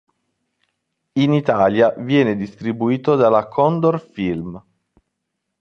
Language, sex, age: Italian, male, 30-39